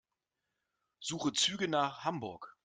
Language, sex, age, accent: German, male, 40-49, Deutschland Deutsch